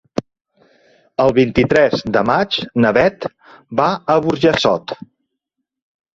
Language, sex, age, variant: Catalan, male, 40-49, Central